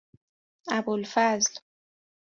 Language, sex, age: Persian, female, 30-39